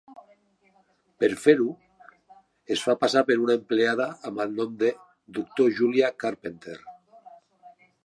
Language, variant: Catalan, Central